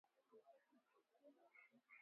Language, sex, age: Swahili, male, 19-29